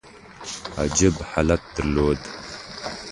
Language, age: Pashto, 19-29